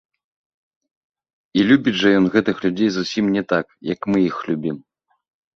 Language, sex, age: Belarusian, male, 30-39